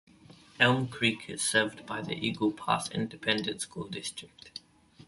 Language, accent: English, England English